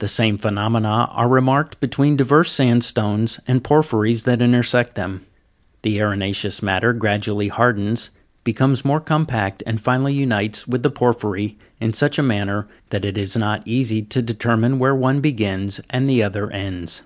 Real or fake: real